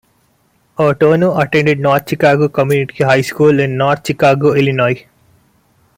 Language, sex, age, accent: English, male, 19-29, India and South Asia (India, Pakistan, Sri Lanka)